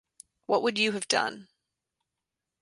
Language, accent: English, United States English